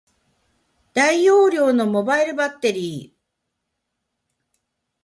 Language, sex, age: Japanese, female, 50-59